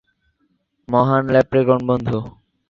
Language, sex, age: Bengali, male, under 19